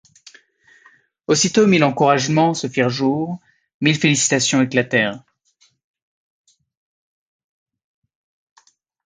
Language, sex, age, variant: French, male, 30-39, Français de métropole